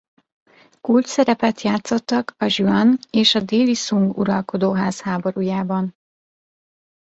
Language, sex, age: Hungarian, female, 19-29